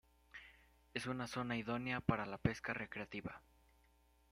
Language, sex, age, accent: Spanish, male, under 19, México